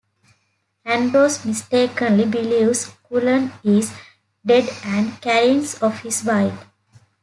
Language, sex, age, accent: English, female, 19-29, United States English